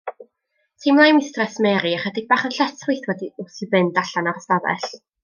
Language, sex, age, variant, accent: Welsh, female, 19-29, North-Eastern Welsh, Y Deyrnas Unedig Cymraeg